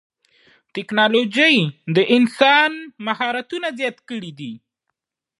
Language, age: Pashto, 19-29